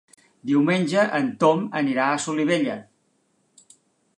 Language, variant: Catalan, Central